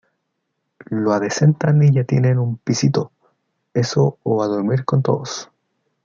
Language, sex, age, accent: Spanish, male, 19-29, Chileno: Chile, Cuyo